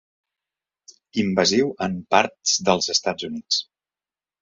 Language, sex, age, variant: Catalan, male, 50-59, Central